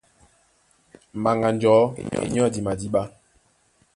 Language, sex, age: Duala, female, 19-29